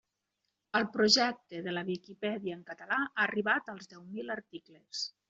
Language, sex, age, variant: Catalan, female, 50-59, Nord-Occidental